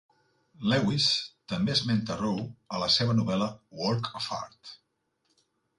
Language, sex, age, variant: Catalan, male, 40-49, Central